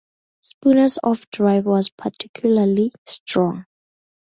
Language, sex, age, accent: English, female, 19-29, Southern African (South Africa, Zimbabwe, Namibia)